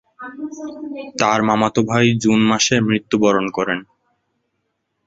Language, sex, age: Bengali, male, 19-29